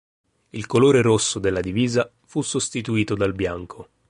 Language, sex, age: Italian, male, 30-39